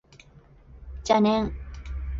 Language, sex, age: Japanese, female, 19-29